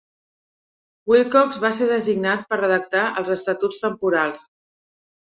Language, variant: Catalan, Central